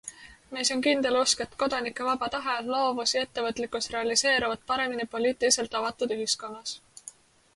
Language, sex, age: Estonian, female, 19-29